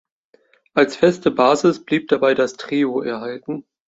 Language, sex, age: German, male, 30-39